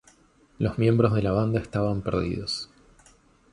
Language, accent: Spanish, Rioplatense: Argentina, Uruguay, este de Bolivia, Paraguay